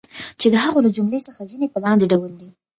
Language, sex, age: Pashto, female, 19-29